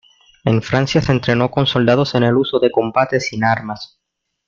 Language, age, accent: Spanish, 90+, Caribe: Cuba, Venezuela, Puerto Rico, República Dominicana, Panamá, Colombia caribeña, México caribeño, Costa del golfo de México